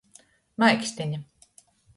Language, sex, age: Latgalian, female, 40-49